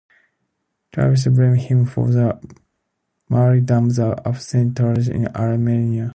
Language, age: English, 19-29